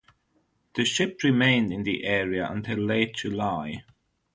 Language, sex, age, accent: English, male, 19-29, England English